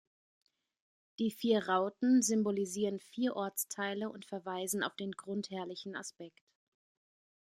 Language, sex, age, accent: German, female, 30-39, Deutschland Deutsch